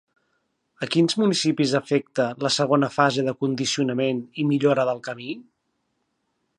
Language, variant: Catalan, Central